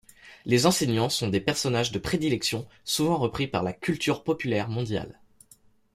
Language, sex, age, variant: French, male, under 19, Français de métropole